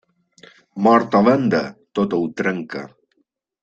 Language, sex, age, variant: Catalan, male, 40-49, Balear